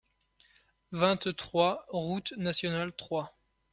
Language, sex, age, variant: French, male, 19-29, Français de métropole